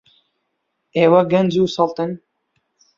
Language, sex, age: Central Kurdish, male, 19-29